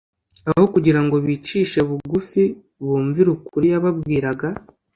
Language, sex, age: Kinyarwanda, male, under 19